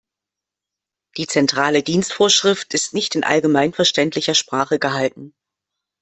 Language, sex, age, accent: German, female, 50-59, Deutschland Deutsch